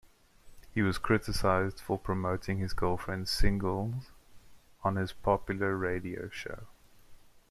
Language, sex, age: English, male, 19-29